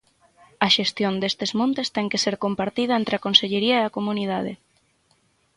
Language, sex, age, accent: Galician, female, 19-29, Central (gheada); Normativo (estándar)